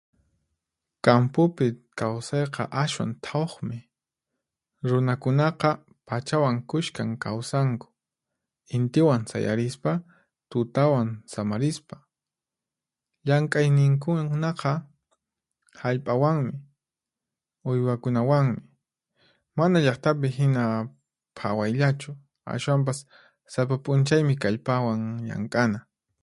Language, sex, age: Puno Quechua, male, 30-39